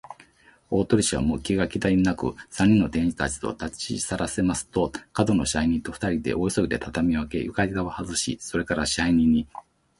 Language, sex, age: Japanese, male, 40-49